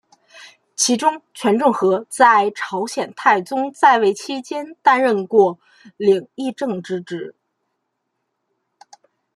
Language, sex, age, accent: Chinese, female, 19-29, 出生地：河北省